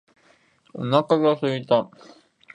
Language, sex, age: Japanese, male, 19-29